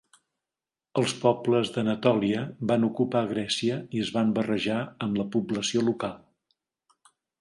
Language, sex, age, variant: Catalan, male, 60-69, Nord-Occidental